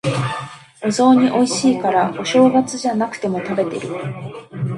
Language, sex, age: Japanese, female, 30-39